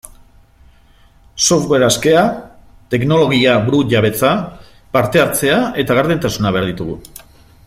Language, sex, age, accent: Basque, male, 50-59, Mendebalekoa (Araba, Bizkaia, Gipuzkoako mendebaleko herri batzuk)